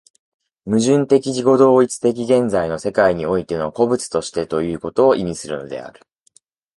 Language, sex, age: Japanese, male, 30-39